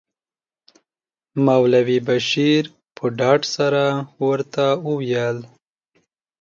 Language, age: Pashto, 19-29